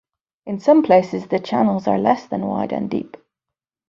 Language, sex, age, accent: English, female, 30-39, Northern Irish; yorkshire